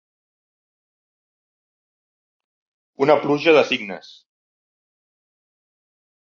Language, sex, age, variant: Catalan, male, 40-49, Central